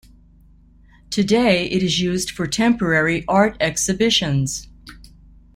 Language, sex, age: English, female, 60-69